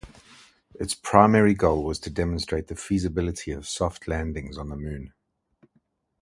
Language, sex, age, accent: English, male, 40-49, Southern African (South Africa, Zimbabwe, Namibia)